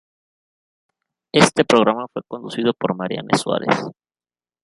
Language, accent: Spanish, México